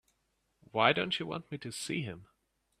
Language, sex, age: English, male, under 19